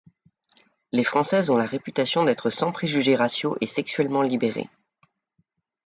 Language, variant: French, Français de métropole